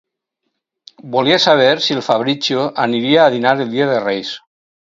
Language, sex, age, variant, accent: Catalan, male, 50-59, Valencià meridional, valencià